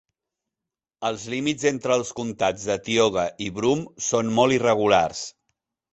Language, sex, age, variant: Catalan, male, 40-49, Central